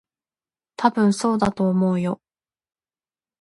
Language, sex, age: Japanese, female, 19-29